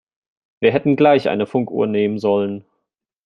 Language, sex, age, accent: German, male, 19-29, Deutschland Deutsch